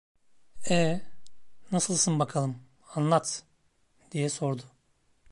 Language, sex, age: Turkish, male, 30-39